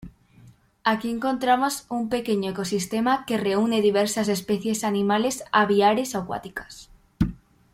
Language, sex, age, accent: Spanish, female, under 19, España: Norte peninsular (Asturias, Castilla y León, Cantabria, País Vasco, Navarra, Aragón, La Rioja, Guadalajara, Cuenca)